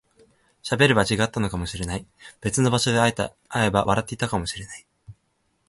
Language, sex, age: Japanese, male, 19-29